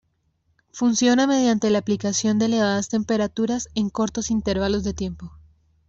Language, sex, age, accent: Spanish, female, 19-29, Caribe: Cuba, Venezuela, Puerto Rico, República Dominicana, Panamá, Colombia caribeña, México caribeño, Costa del golfo de México